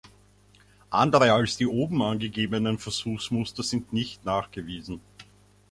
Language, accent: German, Österreichisches Deutsch